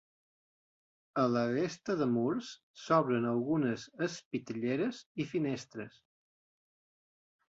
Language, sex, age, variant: Catalan, male, 40-49, Balear